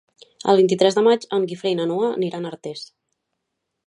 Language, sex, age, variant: Catalan, female, 19-29, Central